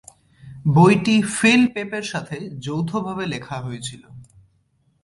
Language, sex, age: Bengali, male, 19-29